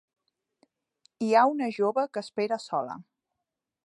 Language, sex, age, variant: Catalan, female, 30-39, Central